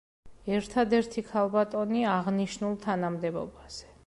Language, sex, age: Georgian, female, 30-39